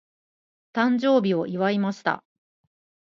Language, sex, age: Japanese, female, 40-49